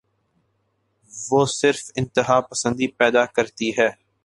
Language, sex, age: Urdu, male, 19-29